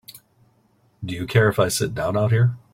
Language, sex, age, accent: English, male, 40-49, United States English